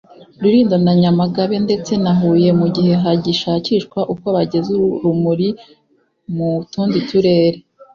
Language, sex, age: Kinyarwanda, female, 19-29